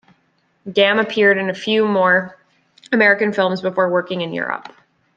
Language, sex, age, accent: English, female, 19-29, United States English